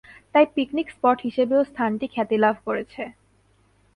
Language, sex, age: Bengali, female, 19-29